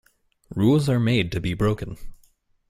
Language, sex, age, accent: English, male, 19-29, United States English